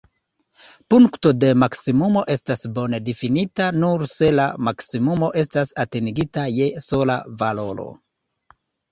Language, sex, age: Esperanto, male, 40-49